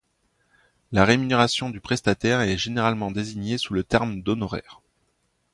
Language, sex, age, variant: French, male, 30-39, Français de métropole